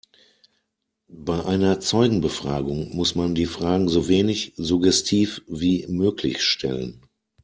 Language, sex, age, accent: German, male, 40-49, Deutschland Deutsch